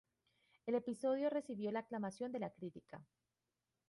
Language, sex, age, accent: Spanish, female, 30-39, Andino-Pacífico: Colombia, Perú, Ecuador, oeste de Bolivia y Venezuela andina